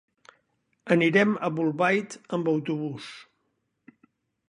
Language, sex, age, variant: Catalan, male, 70-79, Central